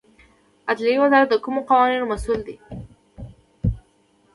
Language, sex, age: Pashto, female, under 19